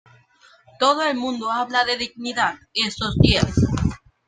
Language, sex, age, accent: Spanish, male, under 19, Caribe: Cuba, Venezuela, Puerto Rico, República Dominicana, Panamá, Colombia caribeña, México caribeño, Costa del golfo de México